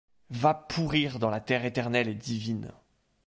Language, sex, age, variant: French, male, 30-39, Français de métropole